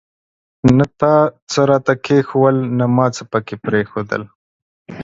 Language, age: Pashto, 30-39